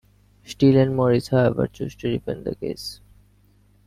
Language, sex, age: English, male, 19-29